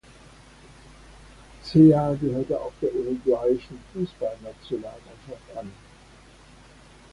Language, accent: German, Deutschland Deutsch